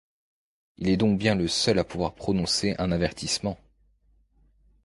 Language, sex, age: French, male, 19-29